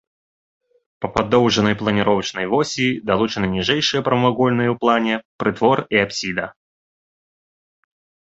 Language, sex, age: Belarusian, male, 19-29